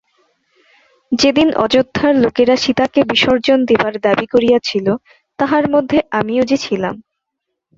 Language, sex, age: Bengali, female, 19-29